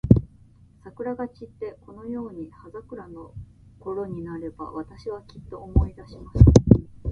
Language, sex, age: Japanese, female, 19-29